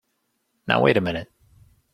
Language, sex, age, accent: English, male, 30-39, United States English